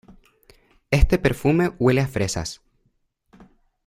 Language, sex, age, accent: Spanish, male, 19-29, España: Islas Canarias